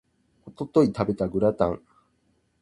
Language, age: Japanese, 19-29